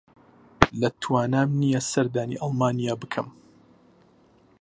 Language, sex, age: Central Kurdish, male, 19-29